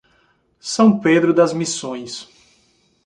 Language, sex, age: Portuguese, male, 40-49